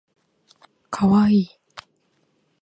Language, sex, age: Japanese, female, 19-29